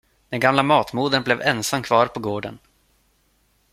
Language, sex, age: Swedish, male, 19-29